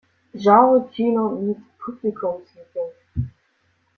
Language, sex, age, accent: German, female, under 19, Deutschland Deutsch